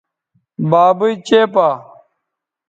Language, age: Bateri, 19-29